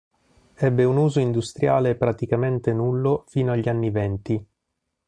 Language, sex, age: Italian, male, 40-49